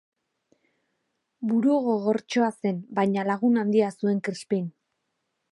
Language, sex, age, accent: Basque, female, 30-39, Erdialdekoa edo Nafarra (Gipuzkoa, Nafarroa)